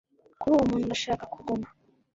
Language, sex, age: Kinyarwanda, female, 19-29